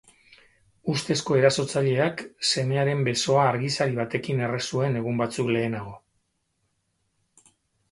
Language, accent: Basque, Mendebalekoa (Araba, Bizkaia, Gipuzkoako mendebaleko herri batzuk)